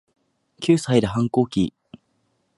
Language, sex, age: Japanese, male, 19-29